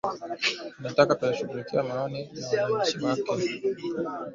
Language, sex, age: Swahili, male, 19-29